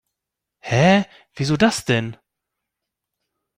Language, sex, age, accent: German, male, 40-49, Deutschland Deutsch